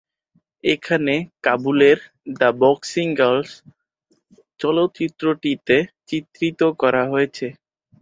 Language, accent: Bengali, Native